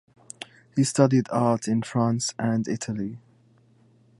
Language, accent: English, United States English